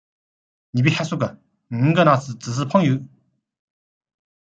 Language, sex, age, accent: Chinese, male, 30-39, 出生地：江苏省